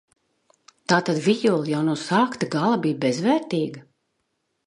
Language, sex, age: Latvian, female, 30-39